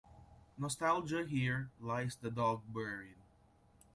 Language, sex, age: English, male, 19-29